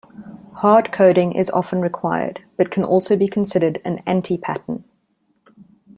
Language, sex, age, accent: English, female, 30-39, Southern African (South Africa, Zimbabwe, Namibia)